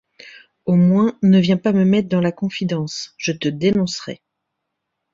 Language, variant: French, Français de métropole